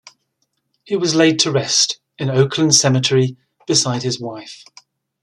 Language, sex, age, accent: English, male, 50-59, England English